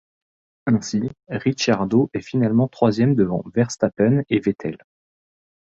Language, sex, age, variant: French, male, 19-29, Français de métropole